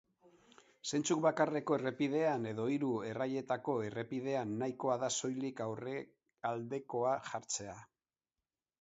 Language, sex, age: Basque, male, 50-59